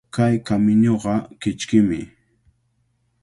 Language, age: Cajatambo North Lima Quechua, 19-29